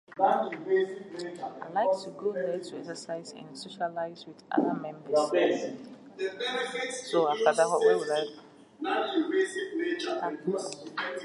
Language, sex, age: English, female, 19-29